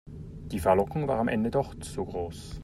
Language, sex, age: German, male, 40-49